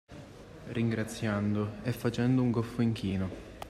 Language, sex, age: Italian, male, 19-29